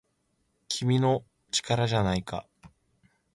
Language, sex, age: Japanese, male, 19-29